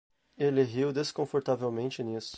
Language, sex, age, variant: Portuguese, male, 19-29, Portuguese (Brasil)